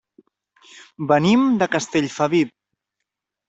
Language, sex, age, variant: Catalan, male, 30-39, Central